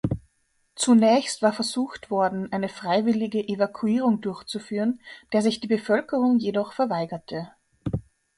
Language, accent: German, Österreichisches Deutsch